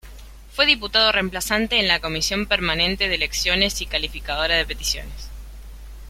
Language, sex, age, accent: Spanish, female, 19-29, Rioplatense: Argentina, Uruguay, este de Bolivia, Paraguay